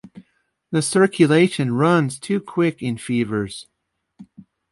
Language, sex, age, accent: English, male, 50-59, United States English